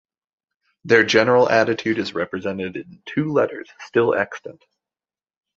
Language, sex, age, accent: English, male, 19-29, United States English